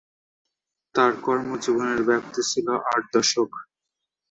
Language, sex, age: Bengali, male, 19-29